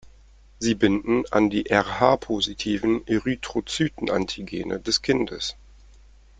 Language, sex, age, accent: German, male, 30-39, Deutschland Deutsch